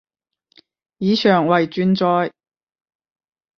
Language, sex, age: Cantonese, female, 30-39